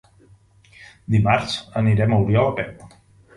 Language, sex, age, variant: Catalan, male, 50-59, Central